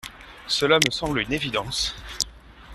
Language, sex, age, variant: French, male, 19-29, Français de métropole